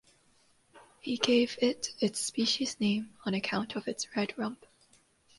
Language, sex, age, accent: English, female, 19-29, Malaysian English